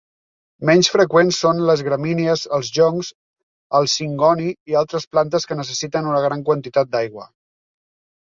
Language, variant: Catalan, Nord-Occidental